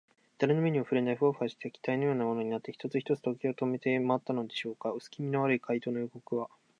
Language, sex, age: Japanese, male, 19-29